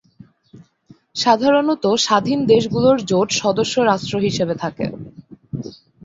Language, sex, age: Bengali, female, 19-29